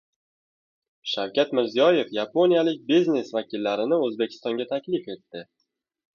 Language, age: Uzbek, 19-29